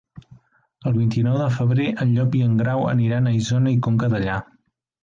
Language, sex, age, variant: Catalan, male, 19-29, Central